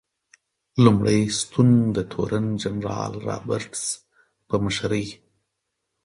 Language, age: Pashto, 30-39